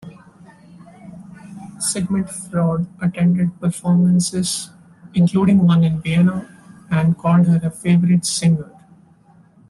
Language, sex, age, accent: English, male, 19-29, India and South Asia (India, Pakistan, Sri Lanka)